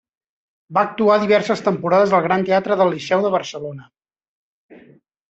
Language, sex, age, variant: Catalan, male, 40-49, Central